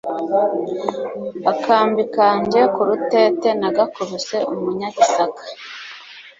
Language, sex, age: Kinyarwanda, female, 30-39